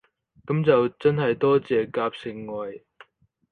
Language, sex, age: Cantonese, male, under 19